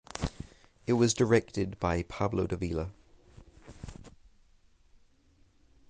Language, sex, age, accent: English, male, 19-29, England English; New Zealand English